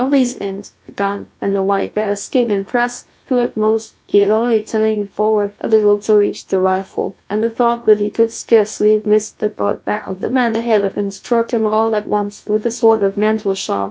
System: TTS, GlowTTS